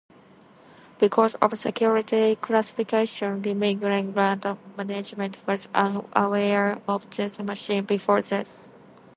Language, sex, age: English, female, 19-29